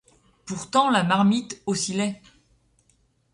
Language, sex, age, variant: French, female, 30-39, Français de métropole